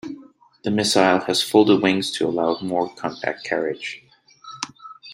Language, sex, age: English, male, 30-39